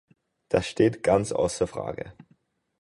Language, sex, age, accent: German, male, 19-29, Österreichisches Deutsch